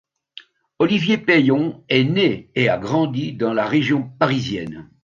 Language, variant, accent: French, Français d'Europe, Français de Belgique